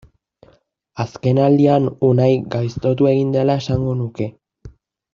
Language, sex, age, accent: Basque, male, 30-39, Mendebalekoa (Araba, Bizkaia, Gipuzkoako mendebaleko herri batzuk)